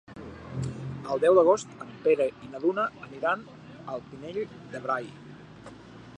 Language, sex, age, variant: Catalan, male, 40-49, Balear